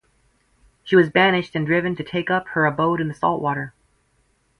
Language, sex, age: English, female, 19-29